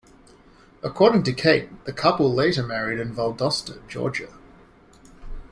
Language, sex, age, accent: English, male, 30-39, New Zealand English